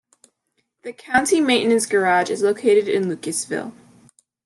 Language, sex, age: English, female, under 19